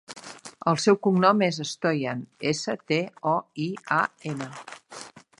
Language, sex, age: Catalan, female, 50-59